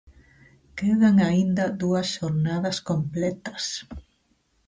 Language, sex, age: Galician, female, 40-49